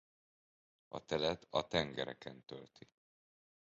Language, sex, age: Hungarian, male, 40-49